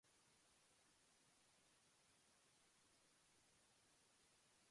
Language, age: English, under 19